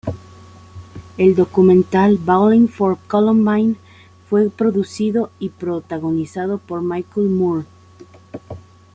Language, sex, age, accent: Spanish, female, 30-39, México